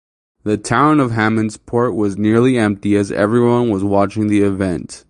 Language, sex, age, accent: English, male, 19-29, United States English